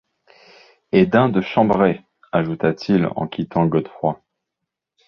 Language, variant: French, Français de métropole